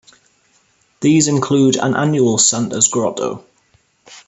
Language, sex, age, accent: English, male, 19-29, England English